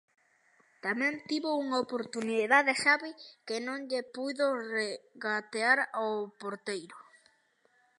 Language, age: Galician, under 19